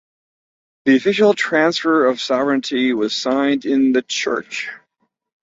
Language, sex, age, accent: English, male, 60-69, United States English